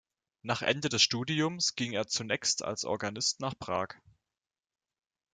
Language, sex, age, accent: German, male, under 19, Deutschland Deutsch